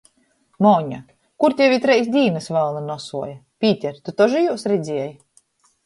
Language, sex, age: Latgalian, female, 40-49